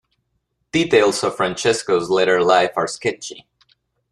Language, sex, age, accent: English, male, 19-29, United States English